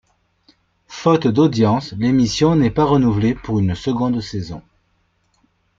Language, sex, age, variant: French, male, 40-49, Français de métropole